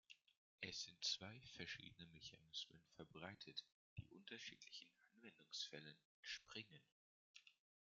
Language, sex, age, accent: German, male, under 19, Deutschland Deutsch